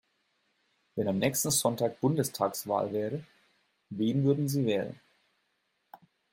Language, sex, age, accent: German, male, 19-29, Deutschland Deutsch